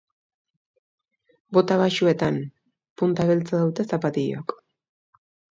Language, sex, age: Basque, female, 30-39